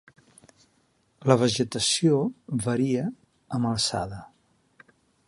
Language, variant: Catalan, Central